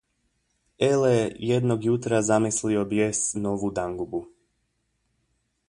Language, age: Croatian, 19-29